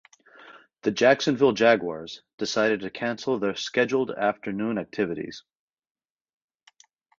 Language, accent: English, United States English